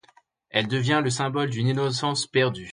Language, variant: French, Français de métropole